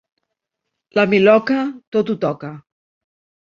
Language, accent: Catalan, Barceloní